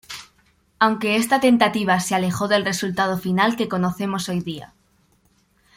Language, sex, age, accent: Spanish, female, under 19, España: Norte peninsular (Asturias, Castilla y León, Cantabria, País Vasco, Navarra, Aragón, La Rioja, Guadalajara, Cuenca)